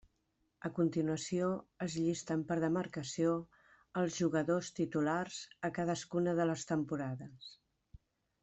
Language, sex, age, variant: Catalan, female, 50-59, Central